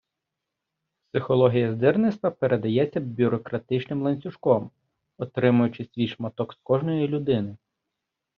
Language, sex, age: Ukrainian, male, 19-29